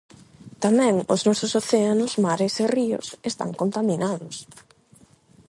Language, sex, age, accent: Galician, female, 19-29, Atlántico (seseo e gheada); Normativo (estándar); Neofalante